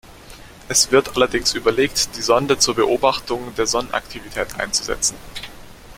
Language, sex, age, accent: German, male, under 19, Deutschland Deutsch